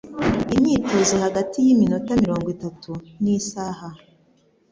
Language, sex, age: Kinyarwanda, female, 40-49